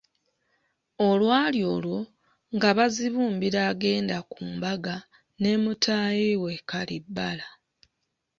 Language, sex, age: Ganda, female, 30-39